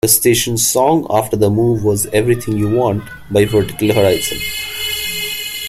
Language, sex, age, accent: English, male, 19-29, India and South Asia (India, Pakistan, Sri Lanka)